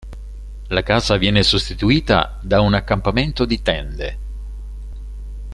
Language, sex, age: Italian, male, 60-69